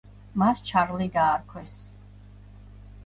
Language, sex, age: Georgian, female, 40-49